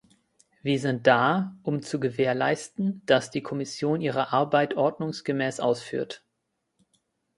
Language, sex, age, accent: German, male, 19-29, Deutschland Deutsch